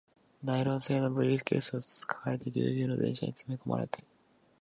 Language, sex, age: Japanese, male, 19-29